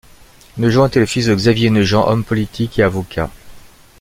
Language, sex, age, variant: French, male, 50-59, Français de métropole